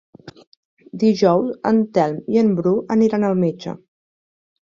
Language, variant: Catalan, Central